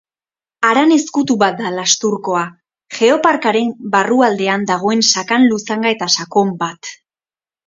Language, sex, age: Basque, female, 19-29